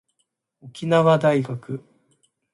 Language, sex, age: Japanese, male, 40-49